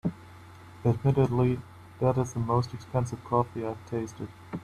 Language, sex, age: English, male, 19-29